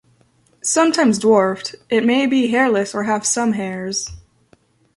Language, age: English, 19-29